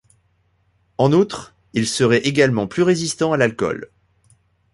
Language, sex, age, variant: French, male, 40-49, Français de métropole